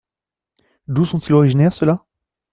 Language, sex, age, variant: French, male, 19-29, Français de métropole